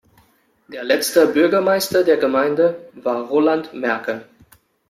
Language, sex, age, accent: German, male, 30-39, Deutschland Deutsch